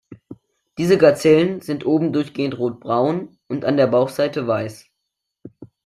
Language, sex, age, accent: German, male, under 19, Deutschland Deutsch